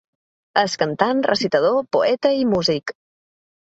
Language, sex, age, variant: Catalan, female, 30-39, Balear